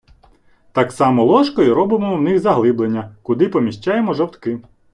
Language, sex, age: Ukrainian, male, 30-39